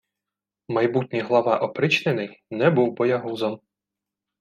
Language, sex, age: Ukrainian, male, 30-39